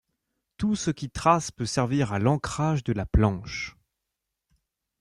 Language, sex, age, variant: French, male, 19-29, Français de métropole